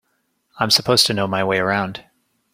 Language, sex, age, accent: English, male, 30-39, United States English